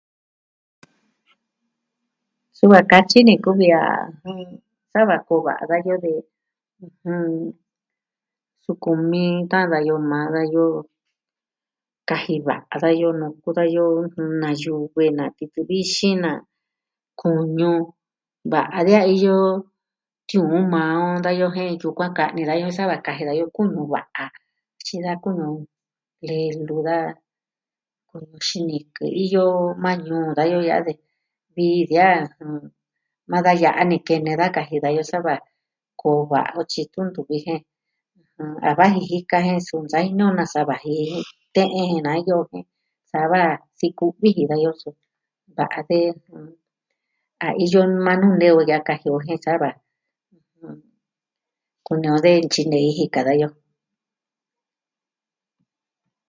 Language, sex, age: Southwestern Tlaxiaco Mixtec, female, 60-69